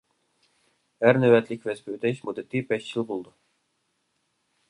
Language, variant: Uyghur, ئۇيغۇر تىلى